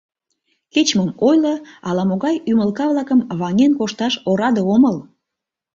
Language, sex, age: Mari, female, 40-49